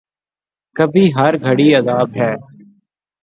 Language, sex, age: Urdu, male, 19-29